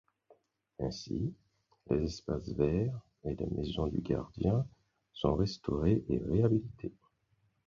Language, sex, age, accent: French, male, 30-39, Français d’Haïti